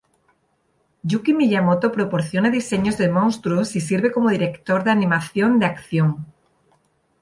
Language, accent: Spanish, España: Sur peninsular (Andalucia, Extremadura, Murcia)